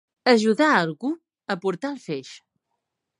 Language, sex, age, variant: Catalan, female, 40-49, Central